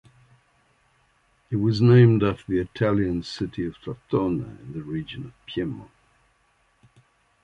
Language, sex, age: English, male, 70-79